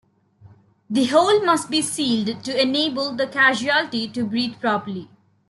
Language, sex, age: English, female, under 19